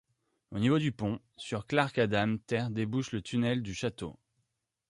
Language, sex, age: French, male, 30-39